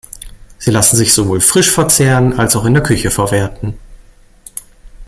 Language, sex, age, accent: German, male, 40-49, Deutschland Deutsch